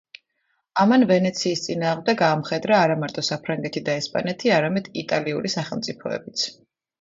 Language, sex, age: Georgian, female, 30-39